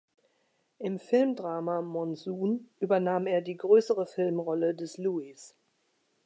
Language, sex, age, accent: German, female, 50-59, Deutschland Deutsch